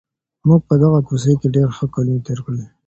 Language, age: Pashto, 19-29